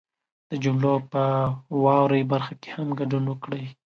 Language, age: Pashto, 19-29